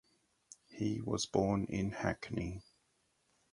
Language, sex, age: English, male, 40-49